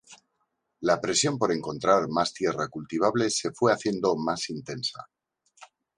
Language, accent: Spanish, España: Centro-Sur peninsular (Madrid, Toledo, Castilla-La Mancha)